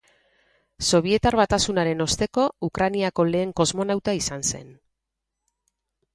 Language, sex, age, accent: Basque, female, 40-49, Mendebalekoa (Araba, Bizkaia, Gipuzkoako mendebaleko herri batzuk)